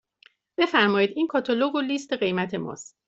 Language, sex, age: Persian, female, 40-49